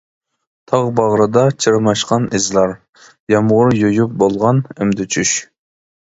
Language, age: Uyghur, 19-29